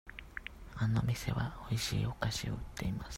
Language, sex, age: Japanese, male, 19-29